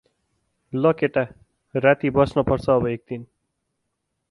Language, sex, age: Nepali, male, 30-39